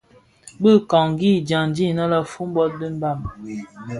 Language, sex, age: Bafia, female, 30-39